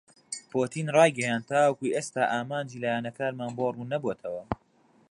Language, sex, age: Central Kurdish, male, 19-29